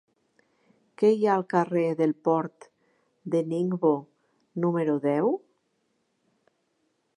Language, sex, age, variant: Catalan, female, 50-59, Central